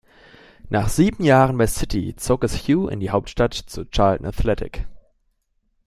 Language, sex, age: German, male, 19-29